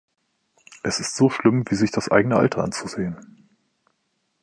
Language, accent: German, Deutschland Deutsch